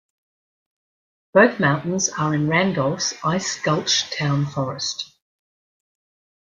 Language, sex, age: English, female, 50-59